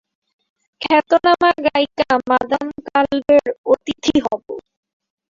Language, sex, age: Bengali, female, 19-29